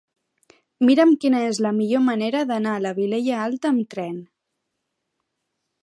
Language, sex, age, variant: Catalan, female, 19-29, Central